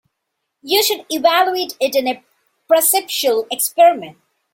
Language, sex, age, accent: English, female, 19-29, India and South Asia (India, Pakistan, Sri Lanka)